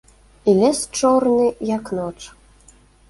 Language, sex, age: Belarusian, female, 19-29